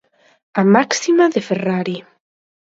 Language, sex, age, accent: Galician, female, 19-29, Central (gheada); Oriental (común en zona oriental)